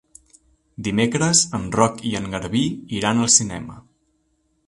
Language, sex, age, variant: Catalan, male, 30-39, Central